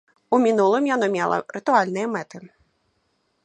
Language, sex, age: Belarusian, female, 19-29